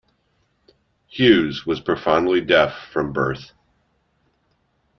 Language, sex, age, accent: English, male, 50-59, United States English